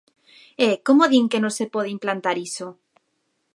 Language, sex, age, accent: Galician, female, 30-39, Normativo (estándar)